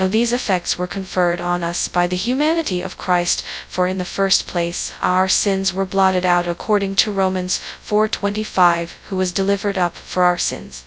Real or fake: fake